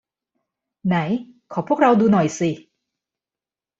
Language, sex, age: Thai, female, 30-39